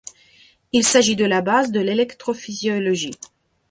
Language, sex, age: French, female, 30-39